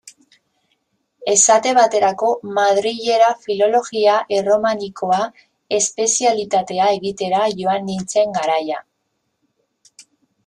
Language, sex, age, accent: Basque, female, 30-39, Mendebalekoa (Araba, Bizkaia, Gipuzkoako mendebaleko herri batzuk)